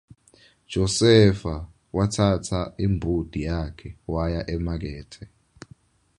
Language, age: Swati, 19-29